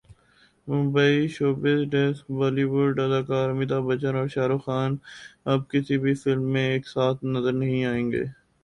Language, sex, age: Urdu, male, 19-29